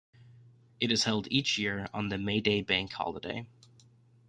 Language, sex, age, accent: English, male, 19-29, United States English